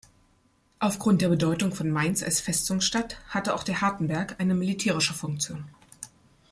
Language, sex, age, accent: German, female, 40-49, Deutschland Deutsch